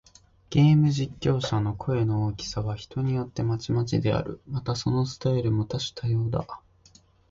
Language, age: Japanese, 19-29